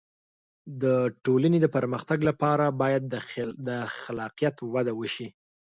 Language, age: Pashto, 19-29